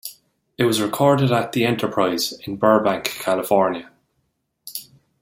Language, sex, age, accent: English, male, 19-29, Irish English